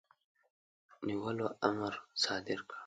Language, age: Pashto, under 19